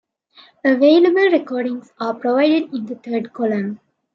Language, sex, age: English, female, 19-29